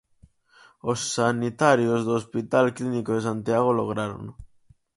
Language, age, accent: Galician, 19-29, Atlántico (seseo e gheada)